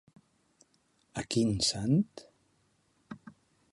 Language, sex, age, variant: Catalan, male, 70-79, Central